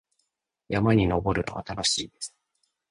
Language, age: Japanese, 30-39